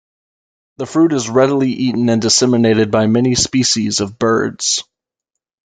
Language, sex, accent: English, male, United States English